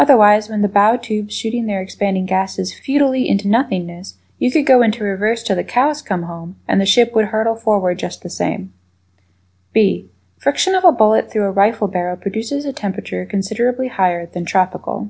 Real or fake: real